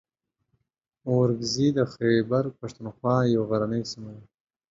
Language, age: Pashto, 19-29